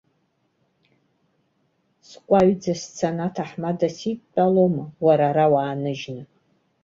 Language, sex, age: Abkhazian, female, 40-49